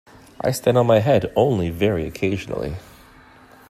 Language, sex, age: English, male, 30-39